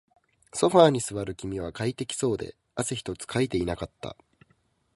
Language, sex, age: Japanese, male, 19-29